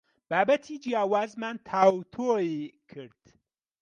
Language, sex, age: Central Kurdish, male, 40-49